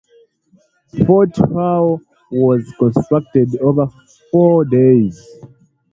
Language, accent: English, United States English